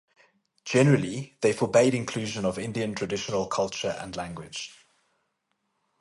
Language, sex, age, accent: English, male, 30-39, Southern African (South Africa, Zimbabwe, Namibia)